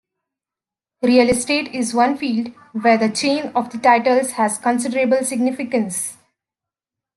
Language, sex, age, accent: English, female, 19-29, United States English